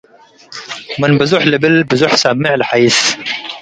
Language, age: Tigre, 19-29